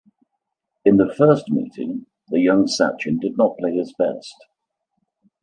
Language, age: English, 60-69